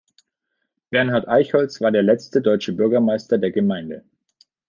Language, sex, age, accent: German, male, 19-29, Deutschland Deutsch